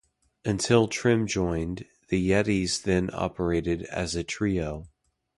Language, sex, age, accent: English, male, 30-39, United States English